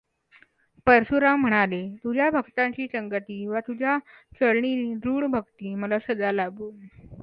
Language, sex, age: Marathi, female, under 19